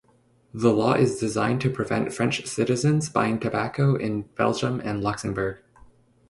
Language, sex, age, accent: English, male, under 19, Canadian English